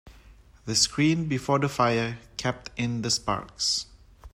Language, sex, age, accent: English, male, 40-49, Malaysian English